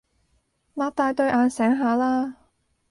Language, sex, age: Cantonese, female, 19-29